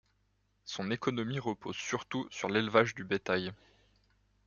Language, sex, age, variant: French, male, 19-29, Français de métropole